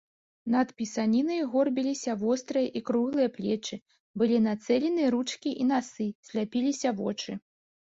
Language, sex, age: Belarusian, female, 30-39